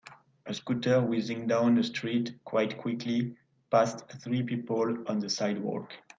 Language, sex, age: English, male, 19-29